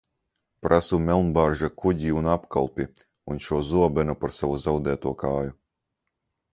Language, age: Latvian, 19-29